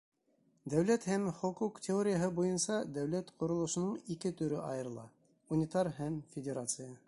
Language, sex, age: Bashkir, male, 40-49